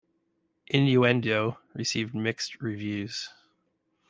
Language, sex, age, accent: English, male, 30-39, Canadian English